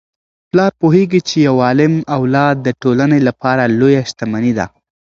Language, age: Pashto, 19-29